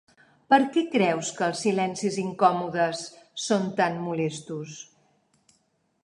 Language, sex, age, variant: Catalan, female, 50-59, Central